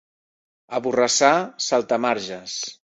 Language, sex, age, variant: Catalan, male, 30-39, Central